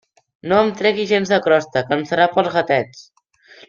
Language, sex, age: Catalan, male, under 19